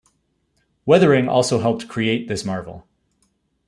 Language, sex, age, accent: English, male, 30-39, United States English